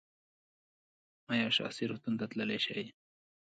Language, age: Pashto, 19-29